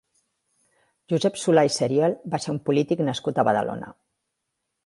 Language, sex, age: Catalan, female, 50-59